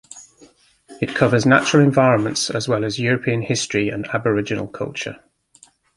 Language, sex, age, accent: English, male, 40-49, England English